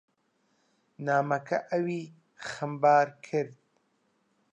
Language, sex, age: Central Kurdish, male, 19-29